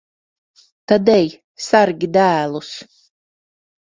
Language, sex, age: Latvian, female, 50-59